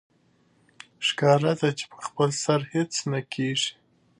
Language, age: Pashto, 30-39